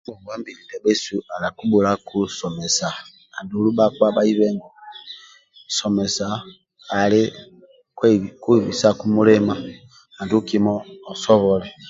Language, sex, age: Amba (Uganda), male, 40-49